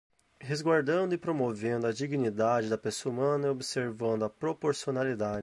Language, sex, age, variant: Portuguese, male, 19-29, Portuguese (Brasil)